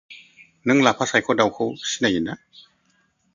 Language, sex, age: Bodo, female, 40-49